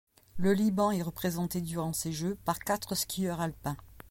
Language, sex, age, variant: French, female, 50-59, Français de métropole